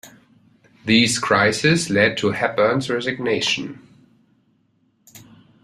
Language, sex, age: English, male, 19-29